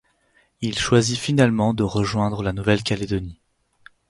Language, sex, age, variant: French, male, 19-29, Français de métropole